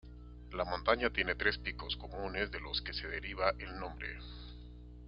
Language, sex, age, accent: Spanish, male, 30-39, Andino-Pacífico: Colombia, Perú, Ecuador, oeste de Bolivia y Venezuela andina